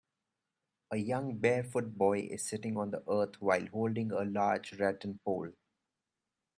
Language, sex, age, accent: English, male, 19-29, India and South Asia (India, Pakistan, Sri Lanka)